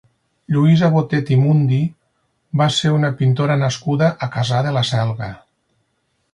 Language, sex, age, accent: Catalan, male, 50-59, Lleidatà